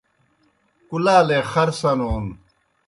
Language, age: Kohistani Shina, 60-69